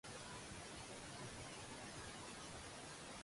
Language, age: Cantonese, 19-29